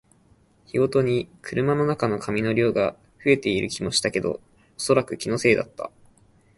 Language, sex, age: Japanese, male, 19-29